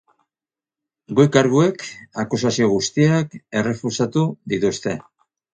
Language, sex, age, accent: Basque, male, 50-59, Mendebalekoa (Araba, Bizkaia, Gipuzkoako mendebaleko herri batzuk)